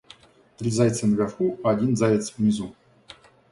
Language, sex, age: Russian, male, 40-49